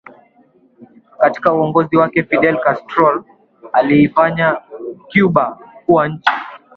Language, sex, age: Swahili, male, 19-29